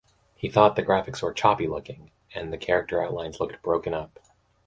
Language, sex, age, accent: English, male, 19-29, United States English